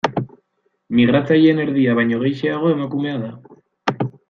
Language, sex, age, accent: Basque, male, 19-29, Erdialdekoa edo Nafarra (Gipuzkoa, Nafarroa)